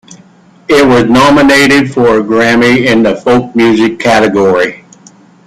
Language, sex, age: English, male, 60-69